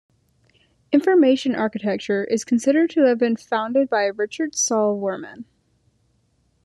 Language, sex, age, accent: English, female, under 19, United States English